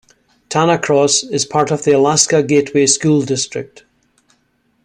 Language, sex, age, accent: English, male, 60-69, Scottish English